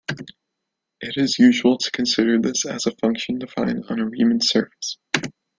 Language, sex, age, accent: English, male, 19-29, United States English